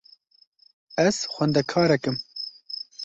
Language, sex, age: Kurdish, male, 19-29